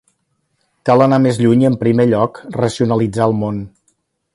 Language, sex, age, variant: Catalan, male, 60-69, Central